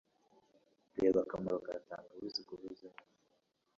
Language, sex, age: Kinyarwanda, male, 19-29